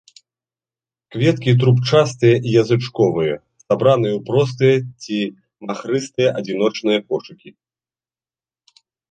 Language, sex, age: Belarusian, male, 30-39